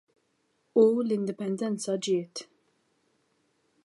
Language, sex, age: Maltese, female, 19-29